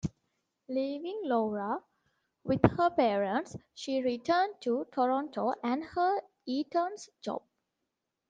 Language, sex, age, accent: English, female, 19-29, India and South Asia (India, Pakistan, Sri Lanka)